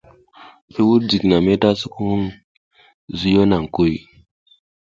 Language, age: South Giziga, 19-29